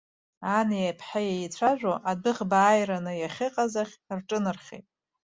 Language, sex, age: Abkhazian, female, 40-49